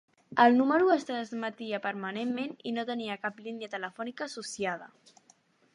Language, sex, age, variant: Catalan, female, under 19, Central